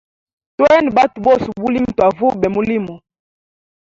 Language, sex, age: Hemba, female, 19-29